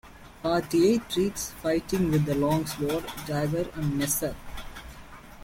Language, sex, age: English, male, under 19